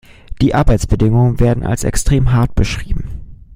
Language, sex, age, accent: German, male, 19-29, Deutschland Deutsch